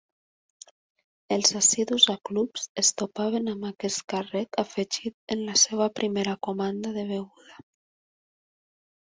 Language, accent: Catalan, valencià